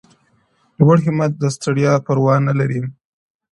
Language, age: Pashto, under 19